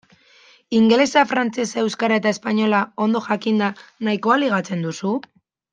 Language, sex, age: Basque, female, 19-29